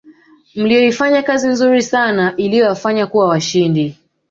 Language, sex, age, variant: Swahili, female, 19-29, Kiswahili Sanifu (EA)